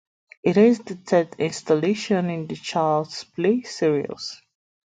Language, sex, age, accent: English, female, 30-39, England English